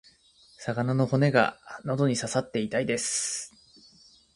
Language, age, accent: Japanese, 19-29, 標準語